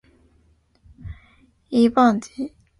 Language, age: Chinese, 19-29